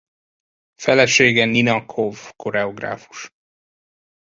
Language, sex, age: Hungarian, male, 19-29